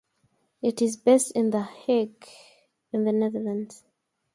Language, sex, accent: English, female, England English